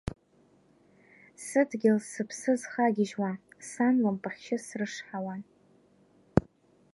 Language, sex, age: Abkhazian, female, 19-29